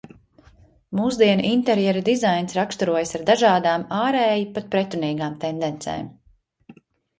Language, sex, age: Latvian, female, 30-39